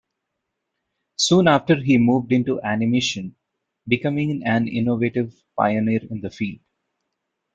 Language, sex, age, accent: English, male, 30-39, India and South Asia (India, Pakistan, Sri Lanka)